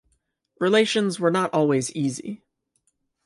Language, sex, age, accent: English, male, 19-29, United States English